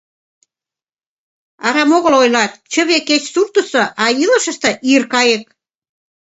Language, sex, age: Mari, female, 19-29